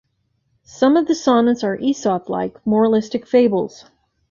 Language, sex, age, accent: English, female, 50-59, United States English